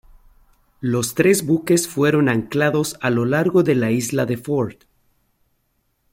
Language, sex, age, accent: Spanish, male, 30-39, México